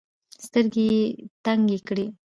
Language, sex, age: Pashto, female, 19-29